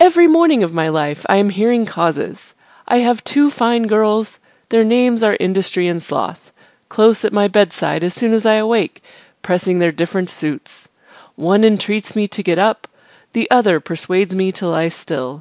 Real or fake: real